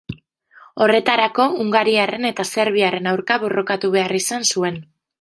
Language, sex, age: Basque, female, 19-29